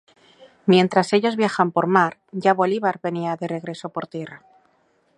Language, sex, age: Spanish, female, 30-39